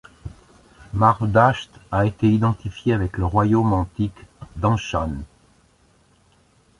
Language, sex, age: French, male, 70-79